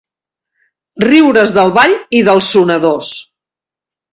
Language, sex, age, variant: Catalan, female, 50-59, Central